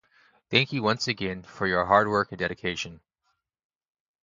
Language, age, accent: English, 19-29, United States English